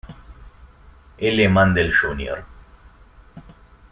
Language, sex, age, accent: Spanish, male, 19-29, Rioplatense: Argentina, Uruguay, este de Bolivia, Paraguay